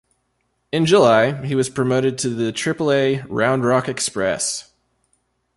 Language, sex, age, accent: English, male, 19-29, United States English